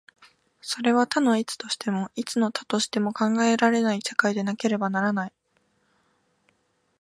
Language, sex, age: Japanese, female, 19-29